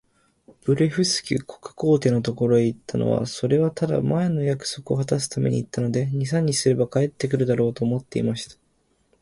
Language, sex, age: Japanese, male, 19-29